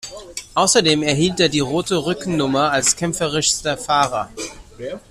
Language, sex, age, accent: German, male, 30-39, Deutschland Deutsch